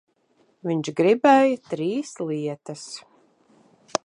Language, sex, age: Latvian, female, 40-49